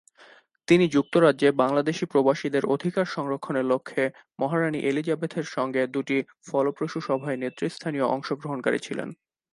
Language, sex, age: Bengali, male, 19-29